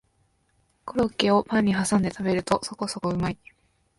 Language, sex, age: Japanese, female, 19-29